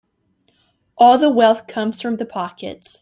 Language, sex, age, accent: English, female, under 19, United States English